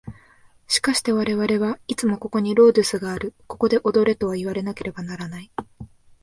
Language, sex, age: Japanese, female, 19-29